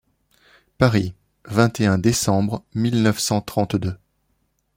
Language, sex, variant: French, male, Français de métropole